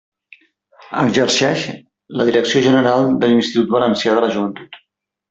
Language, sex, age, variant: Catalan, male, 40-49, Central